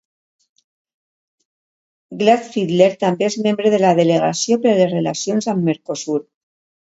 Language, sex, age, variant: Catalan, female, 50-59, Valencià meridional